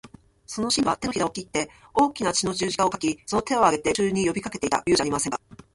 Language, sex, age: Japanese, female, 40-49